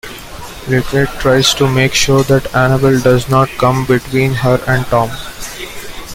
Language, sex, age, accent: English, male, 19-29, India and South Asia (India, Pakistan, Sri Lanka)